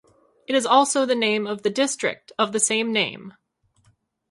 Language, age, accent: English, 19-29, United States English